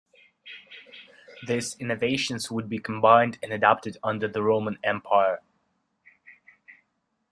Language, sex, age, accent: English, male, 19-29, United States English